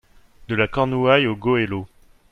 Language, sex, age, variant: French, male, 30-39, Français de métropole